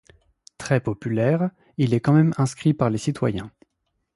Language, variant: French, Français de métropole